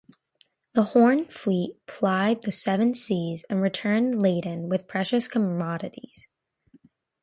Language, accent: English, United States English